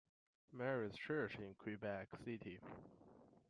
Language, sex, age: English, male, 30-39